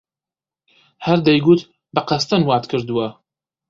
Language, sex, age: Central Kurdish, male, 19-29